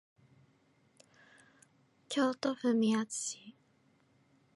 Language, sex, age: Japanese, female, 19-29